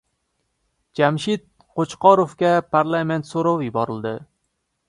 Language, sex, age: Uzbek, male, 19-29